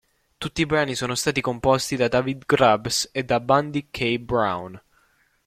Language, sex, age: Italian, male, 19-29